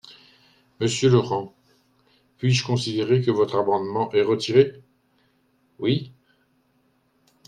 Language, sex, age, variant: French, male, 60-69, Français de métropole